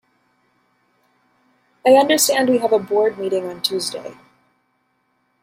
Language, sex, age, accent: English, female, 30-39, United States English